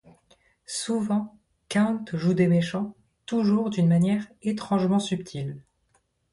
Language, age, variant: French, 30-39, Français de métropole